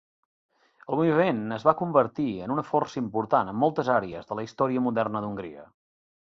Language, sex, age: Catalan, male, 40-49